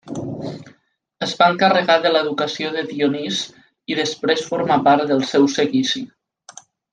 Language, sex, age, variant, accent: Catalan, male, under 19, Nord-Occidental, Tortosí